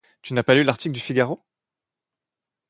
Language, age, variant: French, 19-29, Français de métropole